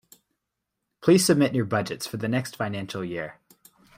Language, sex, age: English, male, 19-29